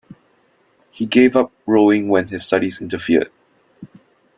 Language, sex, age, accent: English, male, 19-29, Singaporean English